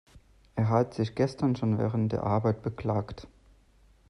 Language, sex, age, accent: German, male, 30-39, Deutschland Deutsch